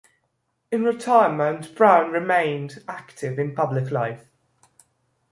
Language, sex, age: English, male, 19-29